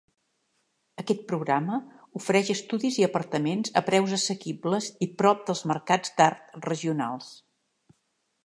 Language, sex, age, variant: Catalan, female, 60-69, Central